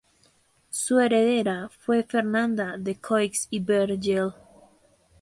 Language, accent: Spanish, América central